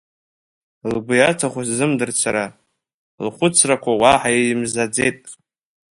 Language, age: Abkhazian, under 19